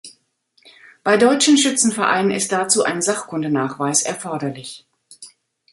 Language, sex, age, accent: German, female, 50-59, Deutschland Deutsch